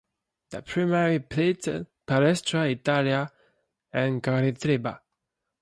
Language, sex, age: English, male, 30-39